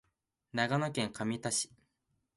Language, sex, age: Japanese, male, 19-29